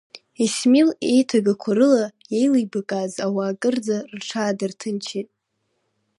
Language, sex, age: Abkhazian, female, under 19